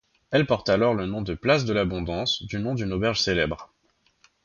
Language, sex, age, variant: French, male, 19-29, Français de métropole